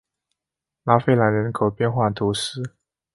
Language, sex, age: Chinese, male, 19-29